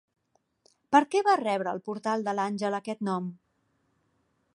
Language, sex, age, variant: Catalan, female, 40-49, Central